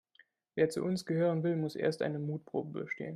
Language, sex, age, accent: German, male, 19-29, Deutschland Deutsch